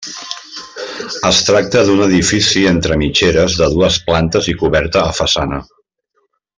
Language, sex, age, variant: Catalan, male, 50-59, Central